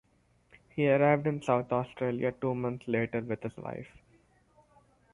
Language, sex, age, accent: English, male, under 19, India and South Asia (India, Pakistan, Sri Lanka)